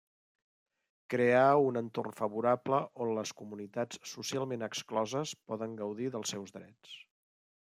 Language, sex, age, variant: Catalan, male, 50-59, Central